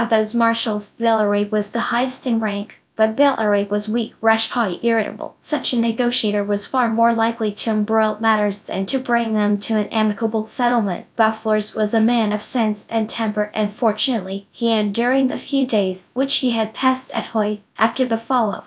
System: TTS, GradTTS